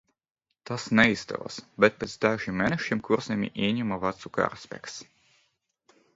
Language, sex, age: Latvian, male, 19-29